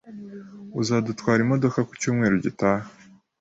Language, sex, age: Kinyarwanda, male, 19-29